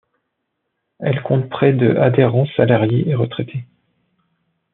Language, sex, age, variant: French, male, 40-49, Français de métropole